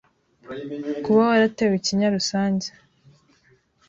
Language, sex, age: Kinyarwanda, female, 19-29